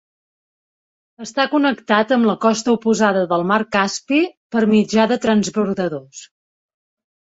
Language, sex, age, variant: Catalan, female, 40-49, Central